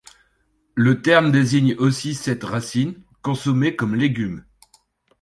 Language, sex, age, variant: French, male, 30-39, Français de métropole